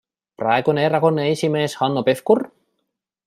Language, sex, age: Estonian, male, 30-39